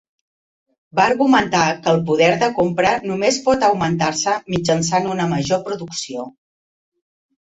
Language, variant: Catalan, Central